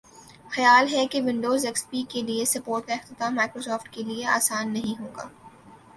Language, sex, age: Urdu, female, 19-29